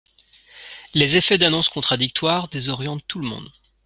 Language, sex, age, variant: French, male, 30-39, Français de métropole